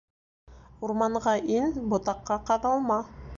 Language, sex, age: Bashkir, female, 19-29